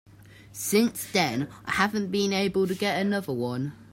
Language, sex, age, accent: English, male, under 19, England English